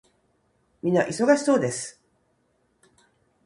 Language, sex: Japanese, female